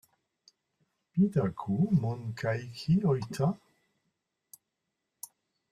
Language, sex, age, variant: French, male, 60-69, Français de métropole